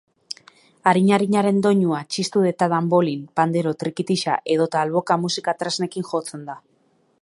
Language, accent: Basque, Mendebalekoa (Araba, Bizkaia, Gipuzkoako mendebaleko herri batzuk)